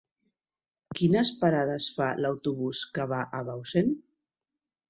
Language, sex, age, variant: Catalan, female, 40-49, Central